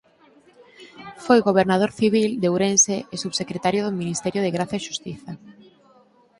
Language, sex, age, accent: Galician, female, under 19, Normativo (estándar)